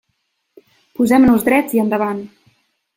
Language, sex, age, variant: Catalan, female, 19-29, Central